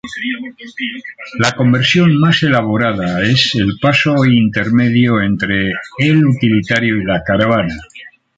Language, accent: Spanish, España: Norte peninsular (Asturias, Castilla y León, Cantabria, País Vasco, Navarra, Aragón, La Rioja, Guadalajara, Cuenca)